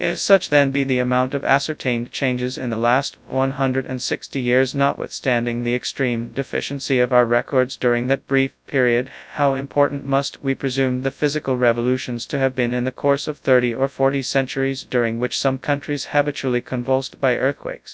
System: TTS, FastPitch